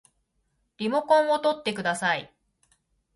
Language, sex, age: Japanese, female, 40-49